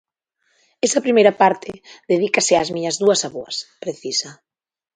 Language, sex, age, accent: Galician, female, 30-39, Central (gheada)